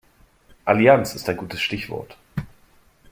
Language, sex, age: German, male, 40-49